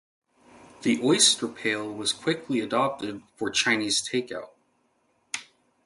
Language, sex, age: English, male, 19-29